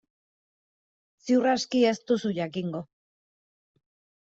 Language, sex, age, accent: Basque, female, 30-39, Erdialdekoa edo Nafarra (Gipuzkoa, Nafarroa)